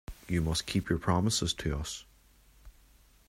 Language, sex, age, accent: English, male, 30-39, Irish English